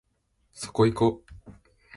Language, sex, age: Japanese, male, under 19